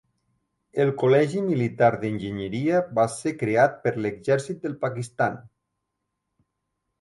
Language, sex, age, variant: Catalan, male, 30-39, Nord-Occidental